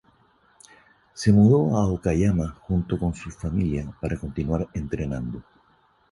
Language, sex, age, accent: Spanish, male, 50-59, Andino-Pacífico: Colombia, Perú, Ecuador, oeste de Bolivia y Venezuela andina